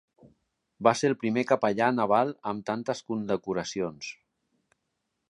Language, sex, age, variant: Catalan, male, 40-49, Central